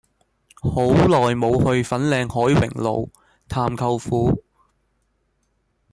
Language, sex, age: Cantonese, male, 19-29